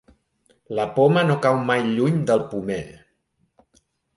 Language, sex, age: Catalan, male, 50-59